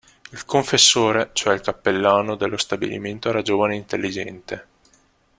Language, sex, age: Italian, male, under 19